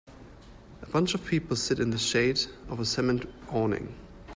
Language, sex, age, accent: English, male, 30-39, England English